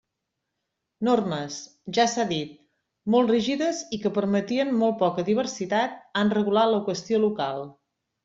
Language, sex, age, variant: Catalan, female, 50-59, Central